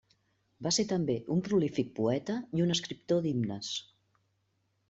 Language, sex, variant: Catalan, female, Central